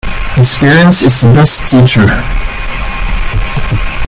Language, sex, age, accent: English, male, 30-39, United States English